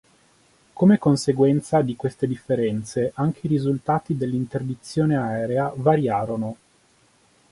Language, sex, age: Italian, male, 30-39